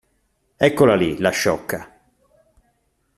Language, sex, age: Italian, male, 40-49